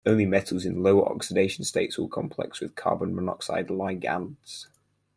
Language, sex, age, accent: English, male, under 19, England English